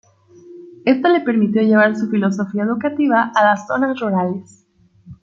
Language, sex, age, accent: Spanish, female, 19-29, México